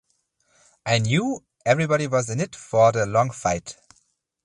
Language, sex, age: English, male, 30-39